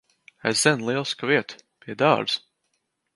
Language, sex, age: Latvian, male, under 19